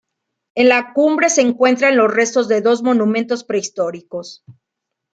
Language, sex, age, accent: Spanish, female, 40-49, México